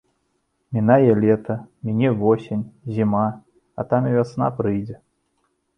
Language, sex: Belarusian, male